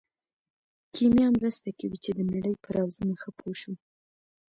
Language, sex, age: Pashto, female, 19-29